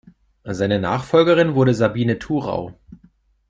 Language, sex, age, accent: German, male, 40-49, Deutschland Deutsch